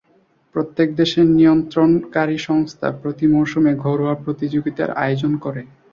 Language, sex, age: Bengali, male, 19-29